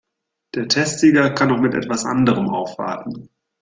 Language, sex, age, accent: German, male, 30-39, Deutschland Deutsch